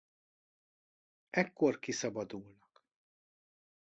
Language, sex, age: Hungarian, male, 40-49